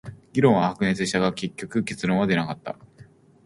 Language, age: Japanese, 19-29